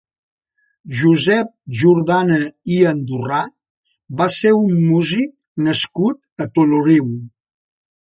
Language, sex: Catalan, male